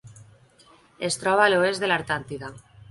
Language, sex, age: Catalan, female, 30-39